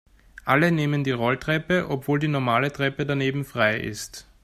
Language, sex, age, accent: German, male, 19-29, Österreichisches Deutsch